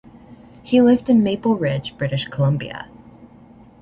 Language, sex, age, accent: English, male, under 19, United States English